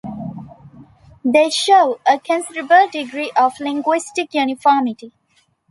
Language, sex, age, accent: English, female, 19-29, India and South Asia (India, Pakistan, Sri Lanka)